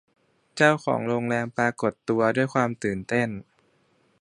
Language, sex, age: Thai, male, 30-39